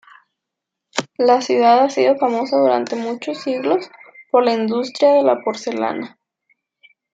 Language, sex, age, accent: Spanish, female, 19-29, México